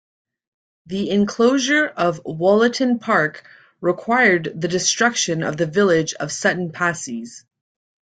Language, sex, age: English, female, 30-39